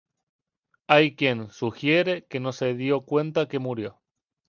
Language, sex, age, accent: Spanish, male, 19-29, España: Islas Canarias